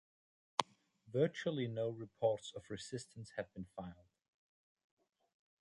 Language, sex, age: English, male, 19-29